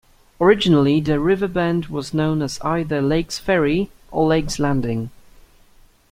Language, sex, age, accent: English, male, 19-29, England English